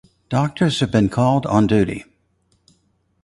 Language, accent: English, United States English